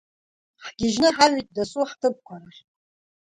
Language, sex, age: Abkhazian, female, 50-59